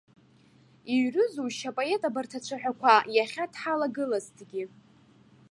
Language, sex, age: Abkhazian, female, under 19